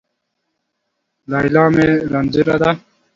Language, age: Pashto, 19-29